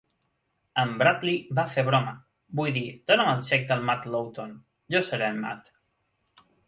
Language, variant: Catalan, Central